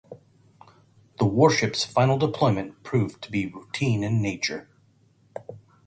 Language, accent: English, United States English